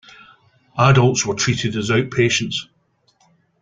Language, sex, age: English, male, 50-59